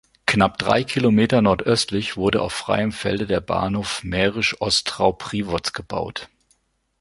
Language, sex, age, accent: German, male, 50-59, Deutschland Deutsch